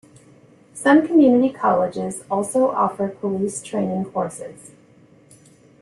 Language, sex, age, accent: English, female, 50-59, United States English